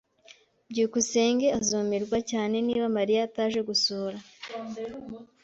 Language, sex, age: Kinyarwanda, female, 19-29